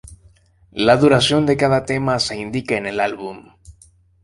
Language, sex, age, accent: Spanish, male, 19-29, Caribe: Cuba, Venezuela, Puerto Rico, República Dominicana, Panamá, Colombia caribeña, México caribeño, Costa del golfo de México